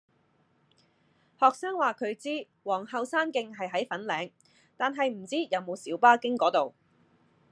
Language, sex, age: Cantonese, female, 19-29